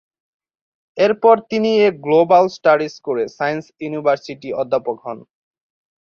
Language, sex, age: Bengali, male, 19-29